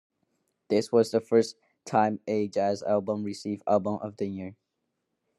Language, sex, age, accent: English, male, under 19, India and South Asia (India, Pakistan, Sri Lanka)